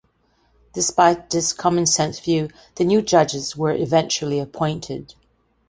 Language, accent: English, Canadian English